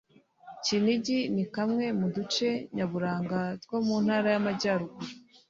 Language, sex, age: Kinyarwanda, female, 30-39